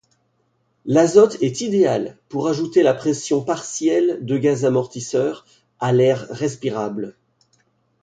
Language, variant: French, Français de métropole